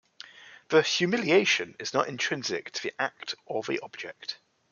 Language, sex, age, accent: English, male, 19-29, England English